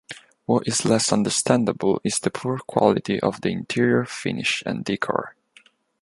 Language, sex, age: English, male, 19-29